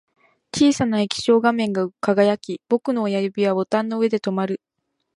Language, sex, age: Japanese, female, 19-29